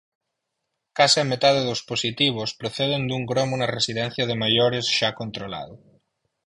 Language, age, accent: Galician, 30-39, Normativo (estándar)